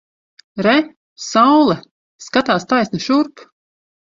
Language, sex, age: Latvian, female, 30-39